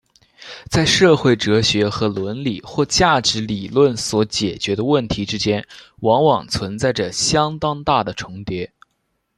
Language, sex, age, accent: Chinese, male, under 19, 出生地：湖南省